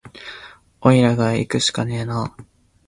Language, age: Japanese, 19-29